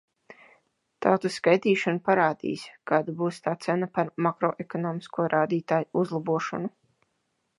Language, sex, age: Latvian, female, 30-39